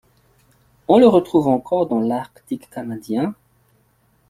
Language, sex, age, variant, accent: French, male, 30-39, Français d'Afrique subsaharienne et des îles africaines, Français de Madagascar